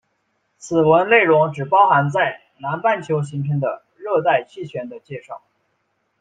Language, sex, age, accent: Chinese, male, 19-29, 出生地：湖南省